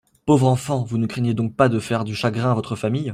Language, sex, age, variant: French, male, 19-29, Français de métropole